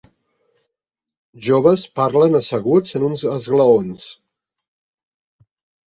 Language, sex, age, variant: Catalan, male, 60-69, Central